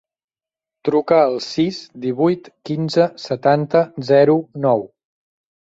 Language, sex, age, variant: Catalan, male, 30-39, Central